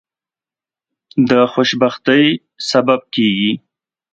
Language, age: Pashto, 30-39